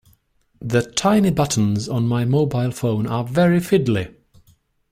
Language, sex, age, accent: English, male, 40-49, England English